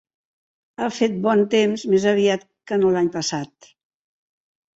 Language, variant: Catalan, Central